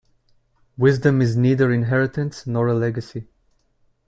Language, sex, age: English, male, 19-29